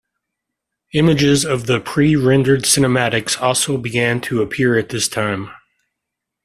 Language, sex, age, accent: English, male, 40-49, United States English